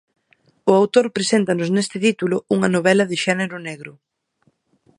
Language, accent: Galician, Central (gheada); Normativo (estándar)